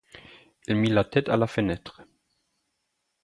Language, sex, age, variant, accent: French, male, 30-39, Français d'Europe, Français d’Allemagne